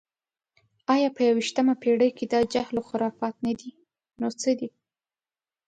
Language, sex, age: Pashto, female, 19-29